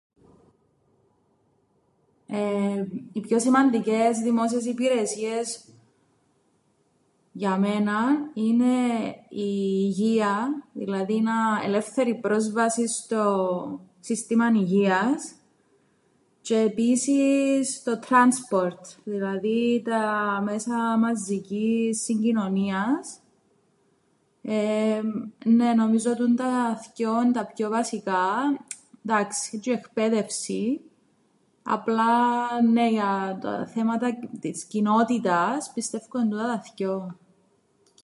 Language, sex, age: Greek, female, 30-39